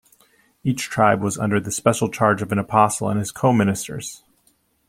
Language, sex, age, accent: English, male, 30-39, United States English